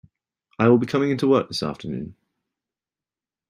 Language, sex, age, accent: English, male, 19-29, England English